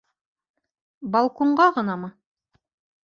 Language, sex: Bashkir, female